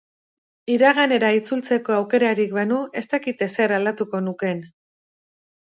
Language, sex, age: Basque, female, 50-59